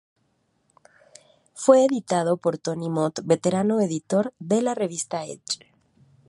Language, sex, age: Spanish, female, 30-39